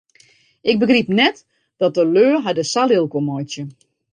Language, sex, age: Western Frisian, female, 40-49